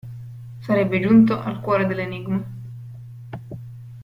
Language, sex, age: Italian, female, 19-29